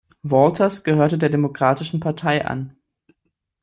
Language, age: German, 19-29